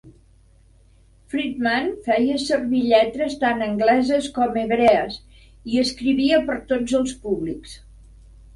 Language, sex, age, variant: Catalan, female, 60-69, Central